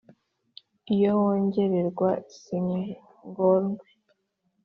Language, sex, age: Kinyarwanda, female, 19-29